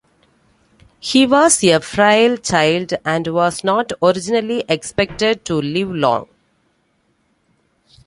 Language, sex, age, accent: English, female, 40-49, India and South Asia (India, Pakistan, Sri Lanka)